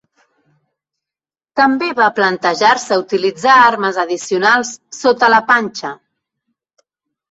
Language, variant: Catalan, Central